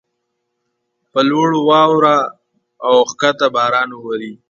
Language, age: Pashto, 19-29